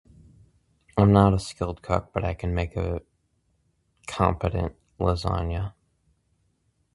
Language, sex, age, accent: English, male, 19-29, United States English